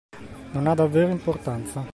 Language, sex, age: Italian, male, 40-49